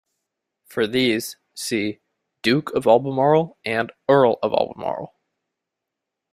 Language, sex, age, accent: English, male, 19-29, United States English